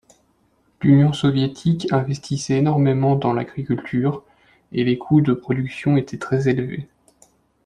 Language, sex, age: French, male, 30-39